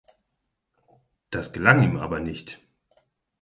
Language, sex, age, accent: German, male, 40-49, Deutschland Deutsch; Hochdeutsch